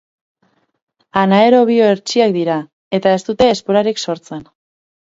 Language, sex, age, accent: Basque, female, 19-29, Mendebalekoa (Araba, Bizkaia, Gipuzkoako mendebaleko herri batzuk)